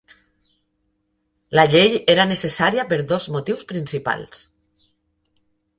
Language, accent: Catalan, valencià